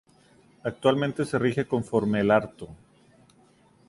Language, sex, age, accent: Spanish, male, 40-49, México